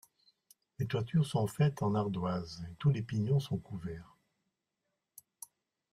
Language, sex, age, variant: French, male, 60-69, Français de métropole